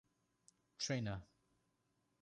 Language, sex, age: Divehi, male, 19-29